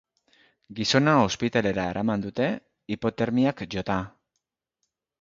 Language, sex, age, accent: Basque, male, 50-59, Mendebalekoa (Araba, Bizkaia, Gipuzkoako mendebaleko herri batzuk)